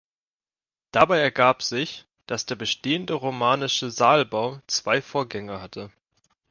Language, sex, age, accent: German, male, 19-29, Deutschland Deutsch